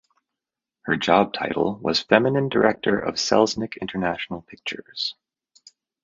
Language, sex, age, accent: English, male, 30-39, United States English